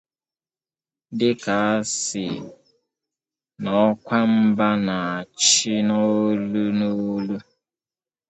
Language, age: Igbo, 19-29